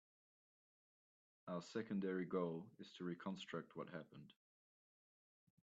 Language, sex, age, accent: English, male, 19-29, Australian English